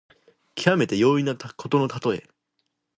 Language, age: Japanese, under 19